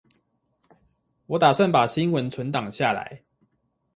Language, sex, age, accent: Chinese, male, 19-29, 出生地：臺北市